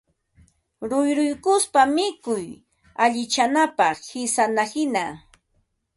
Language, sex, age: Ambo-Pasco Quechua, female, 50-59